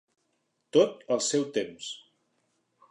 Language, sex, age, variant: Catalan, male, 50-59, Central